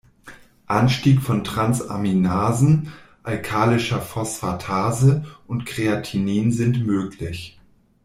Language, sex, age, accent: German, male, 40-49, Deutschland Deutsch